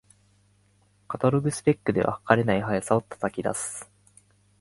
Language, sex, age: Japanese, male, 19-29